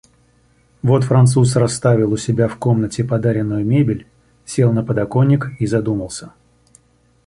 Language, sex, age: Russian, male, 40-49